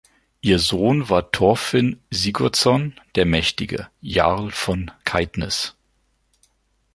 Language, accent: German, Deutschland Deutsch